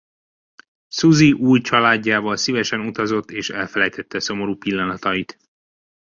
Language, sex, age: Hungarian, male, 19-29